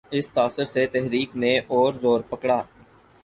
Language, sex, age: Urdu, male, 19-29